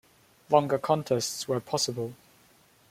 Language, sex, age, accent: English, male, 19-29, England English